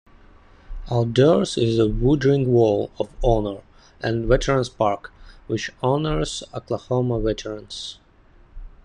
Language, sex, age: English, male, 19-29